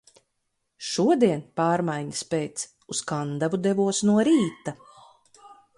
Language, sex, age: Latvian, female, 50-59